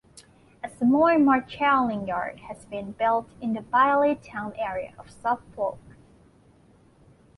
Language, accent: English, United States English